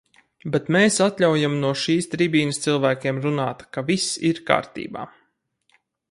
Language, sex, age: Latvian, male, 30-39